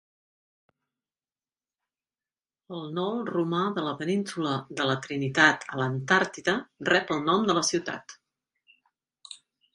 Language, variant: Catalan, Central